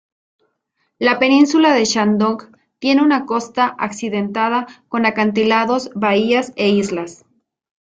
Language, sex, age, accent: Spanish, female, 30-39, México